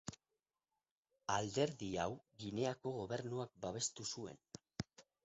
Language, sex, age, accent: Basque, male, 40-49, Mendebalekoa (Araba, Bizkaia, Gipuzkoako mendebaleko herri batzuk)